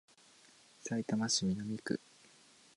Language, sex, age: Japanese, male, 19-29